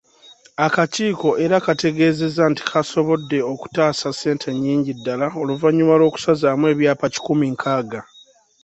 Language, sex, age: Ganda, male, 30-39